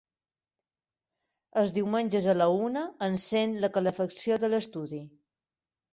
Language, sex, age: Catalan, female, 50-59